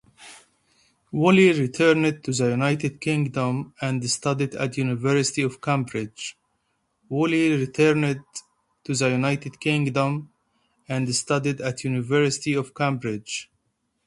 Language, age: English, 30-39